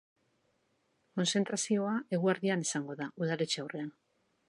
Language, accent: Basque, Mendebalekoa (Araba, Bizkaia, Gipuzkoako mendebaleko herri batzuk)